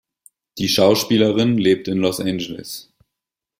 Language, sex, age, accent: German, male, 19-29, Deutschland Deutsch